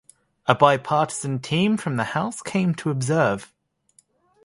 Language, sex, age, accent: English, male, 30-39, England English